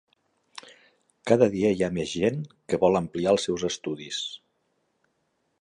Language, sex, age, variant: Catalan, male, 50-59, Central